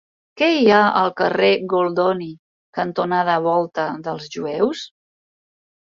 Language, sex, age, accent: Catalan, female, 50-59, aprenent (recent, des del castellà)